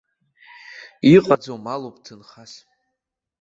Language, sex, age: Abkhazian, male, under 19